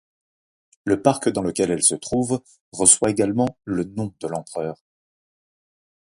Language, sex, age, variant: French, male, 50-59, Français de métropole